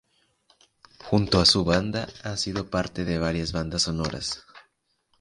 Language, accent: Spanish, México